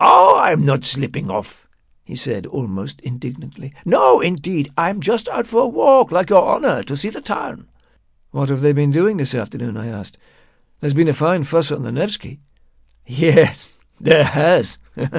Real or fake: real